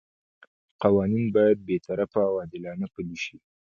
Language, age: Pashto, 19-29